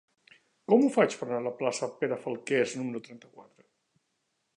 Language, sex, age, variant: Catalan, male, 60-69, Central